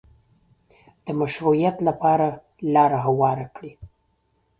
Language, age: Pashto, 40-49